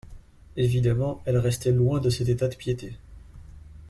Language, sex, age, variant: French, male, 19-29, Français de métropole